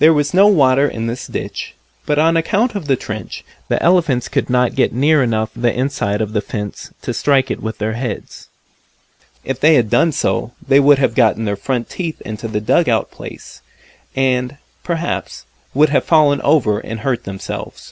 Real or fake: real